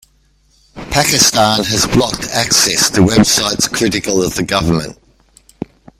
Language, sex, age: English, male, 60-69